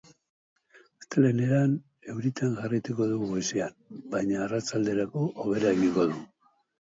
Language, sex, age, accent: Basque, male, 60-69, Mendebalekoa (Araba, Bizkaia, Gipuzkoako mendebaleko herri batzuk)